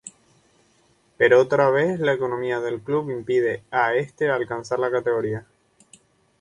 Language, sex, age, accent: Spanish, male, 19-29, España: Islas Canarias